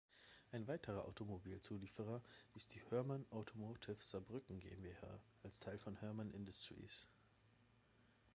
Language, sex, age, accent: German, male, 19-29, Deutschland Deutsch